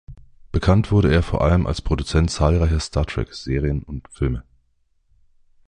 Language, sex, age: German, male, 30-39